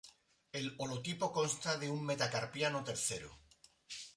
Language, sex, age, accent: Spanish, male, 60-69, España: Sur peninsular (Andalucia, Extremadura, Murcia)